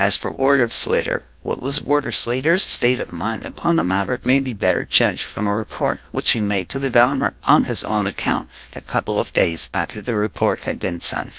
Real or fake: fake